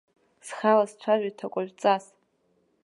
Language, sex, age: Abkhazian, female, under 19